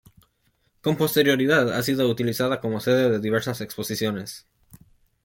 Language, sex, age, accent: Spanish, male, under 19, México